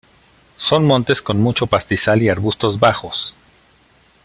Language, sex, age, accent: Spanish, male, 40-49, México